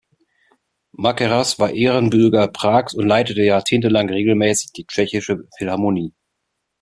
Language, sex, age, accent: German, male, 30-39, Deutschland Deutsch